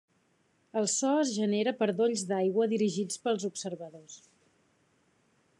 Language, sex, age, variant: Catalan, female, 40-49, Central